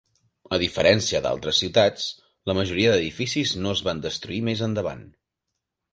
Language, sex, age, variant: Catalan, male, 19-29, Nord-Occidental